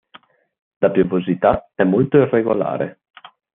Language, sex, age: Italian, male, under 19